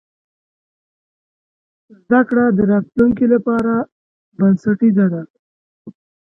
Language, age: Pashto, 19-29